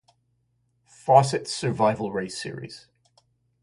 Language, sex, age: English, male, 50-59